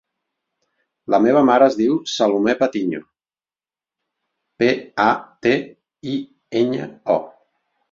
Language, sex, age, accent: Catalan, male, 40-49, Català central